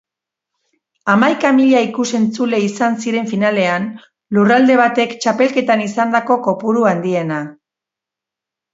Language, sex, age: Basque, female, 60-69